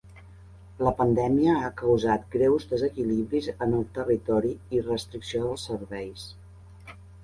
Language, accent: Catalan, nord-oriental